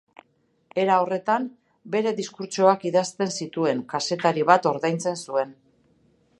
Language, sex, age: Basque, female, 50-59